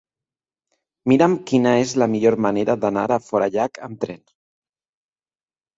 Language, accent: Catalan, valencià